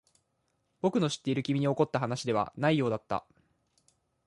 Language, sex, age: Japanese, male, 19-29